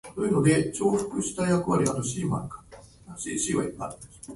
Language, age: Japanese, 19-29